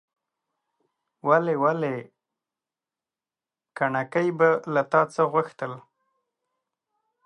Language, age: Pashto, 30-39